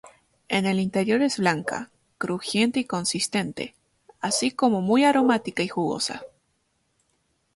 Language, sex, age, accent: Spanish, female, 19-29, Rioplatense: Argentina, Uruguay, este de Bolivia, Paraguay